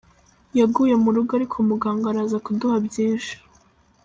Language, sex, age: Kinyarwanda, female, under 19